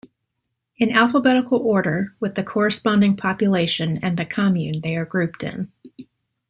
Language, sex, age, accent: English, female, 30-39, United States English